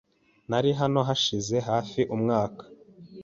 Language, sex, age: Kinyarwanda, male, 19-29